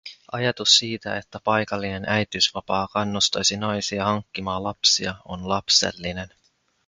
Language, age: Finnish, 19-29